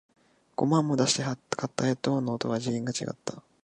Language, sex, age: Japanese, male, 19-29